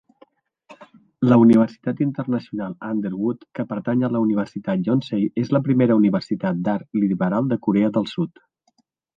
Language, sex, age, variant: Catalan, male, 40-49, Central